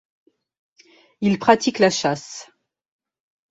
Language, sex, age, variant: French, female, 50-59, Français de métropole